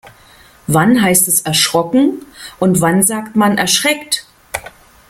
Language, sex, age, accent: German, female, 50-59, Deutschland Deutsch